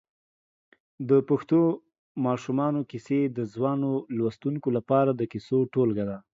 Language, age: Pashto, 19-29